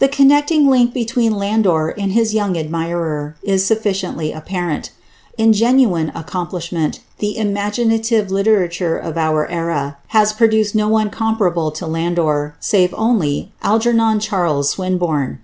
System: none